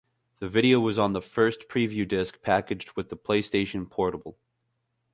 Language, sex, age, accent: English, male, 19-29, United States English